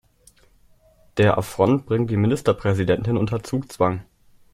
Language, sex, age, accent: German, male, under 19, Deutschland Deutsch